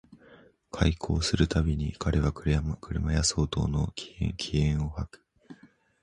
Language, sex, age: Japanese, male, 19-29